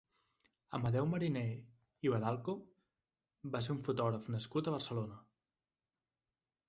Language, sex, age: Catalan, male, 30-39